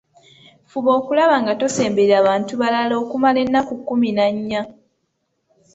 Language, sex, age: Ganda, female, 19-29